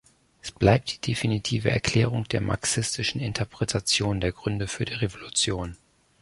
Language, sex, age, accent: German, male, 40-49, Deutschland Deutsch